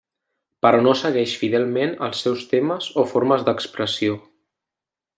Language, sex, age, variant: Catalan, male, 19-29, Central